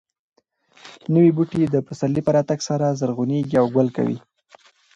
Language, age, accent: Pashto, 30-39, پکتیا ولایت، احمدزی